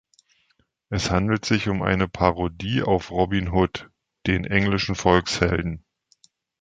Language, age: German, 40-49